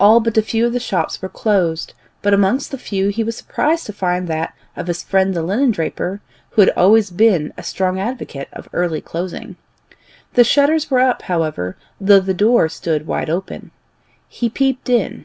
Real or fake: real